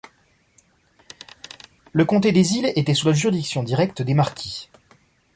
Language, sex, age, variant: French, male, 19-29, Français de métropole